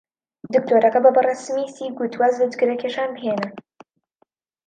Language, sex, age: Central Kurdish, female, under 19